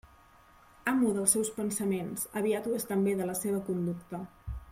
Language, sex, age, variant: Catalan, female, 30-39, Central